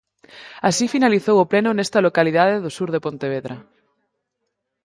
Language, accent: Galician, Normativo (estándar)